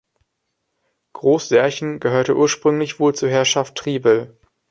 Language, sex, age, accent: German, male, under 19, Deutschland Deutsch